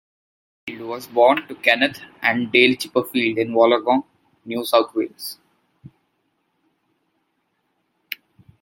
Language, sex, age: English, male, under 19